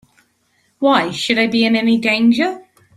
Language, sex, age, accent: English, female, 40-49, United States English